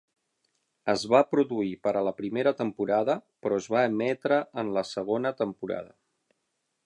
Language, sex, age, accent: Catalan, male, 50-59, balear; central